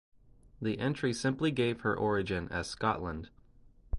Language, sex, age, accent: English, male, 30-39, United States English